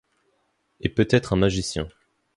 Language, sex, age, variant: French, male, 19-29, Français de métropole